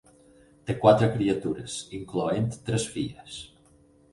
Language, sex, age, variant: Catalan, male, 60-69, Balear